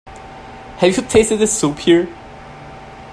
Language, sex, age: English, male, 19-29